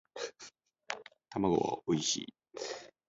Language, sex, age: Japanese, male, under 19